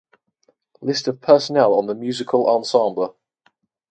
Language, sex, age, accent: English, male, under 19, England English